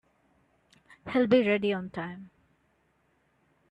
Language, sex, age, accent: English, female, 19-29, India and South Asia (India, Pakistan, Sri Lanka)